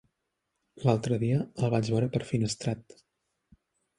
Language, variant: Catalan, Central